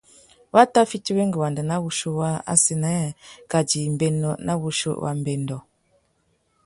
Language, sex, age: Tuki, female, 30-39